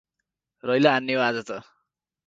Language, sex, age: Nepali, male, 19-29